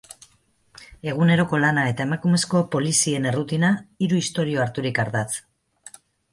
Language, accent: Basque, Mendebalekoa (Araba, Bizkaia, Gipuzkoako mendebaleko herri batzuk)